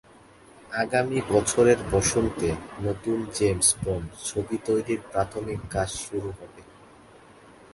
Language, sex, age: Bengali, male, 19-29